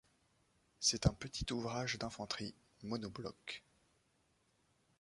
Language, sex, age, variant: French, male, 19-29, Français de métropole